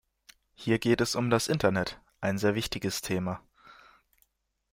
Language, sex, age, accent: German, male, 19-29, Deutschland Deutsch